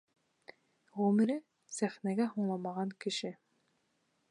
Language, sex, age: Bashkir, female, 19-29